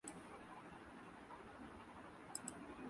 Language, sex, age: Urdu, female, 19-29